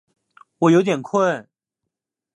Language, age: Chinese, 19-29